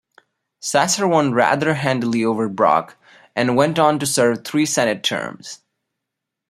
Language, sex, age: English, male, 50-59